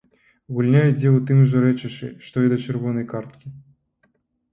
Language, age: Belarusian, 19-29